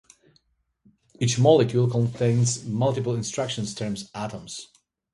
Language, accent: English, United States English; Australian English